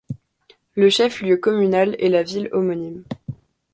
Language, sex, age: French, female, under 19